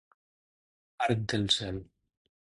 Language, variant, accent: Catalan, Nord-Occidental, nord-occidental